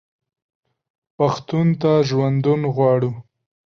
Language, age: Pashto, 19-29